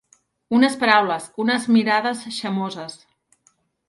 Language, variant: Catalan, Nord-Occidental